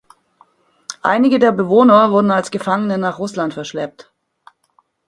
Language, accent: German, Deutschland Deutsch